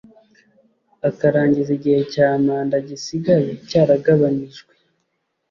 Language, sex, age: Kinyarwanda, male, 30-39